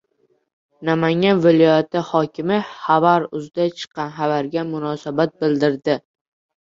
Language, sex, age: Uzbek, male, under 19